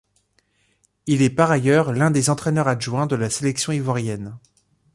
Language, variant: French, Français de métropole